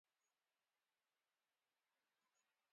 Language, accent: English, United States English; England English